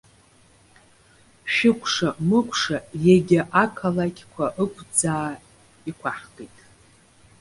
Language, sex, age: Abkhazian, female, 40-49